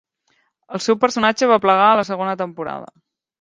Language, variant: Catalan, Central